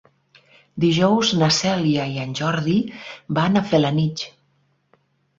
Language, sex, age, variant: Catalan, female, 50-59, Nord-Occidental